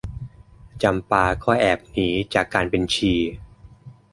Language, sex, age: Thai, male, 30-39